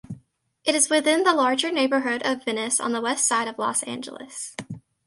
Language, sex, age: English, female, under 19